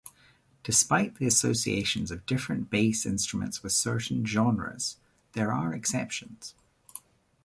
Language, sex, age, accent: English, male, 30-39, New Zealand English